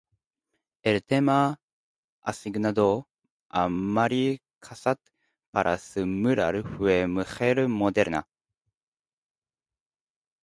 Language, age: Spanish, 19-29